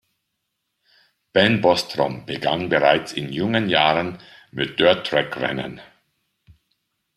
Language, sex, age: German, male, 50-59